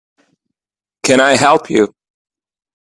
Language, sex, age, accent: English, male, 19-29, United States English